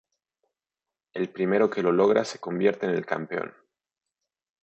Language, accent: Spanish, México